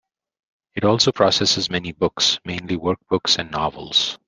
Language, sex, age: English, male, 40-49